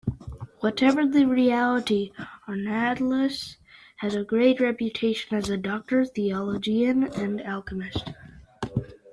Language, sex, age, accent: English, male, under 19, United States English